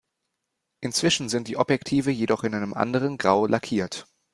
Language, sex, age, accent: German, male, 19-29, Deutschland Deutsch